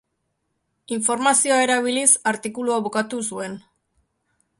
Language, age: Basque, 19-29